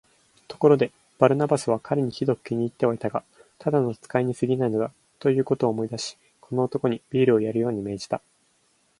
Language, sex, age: Japanese, male, 19-29